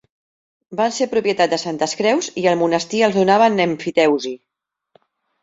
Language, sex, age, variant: Catalan, female, 50-59, Central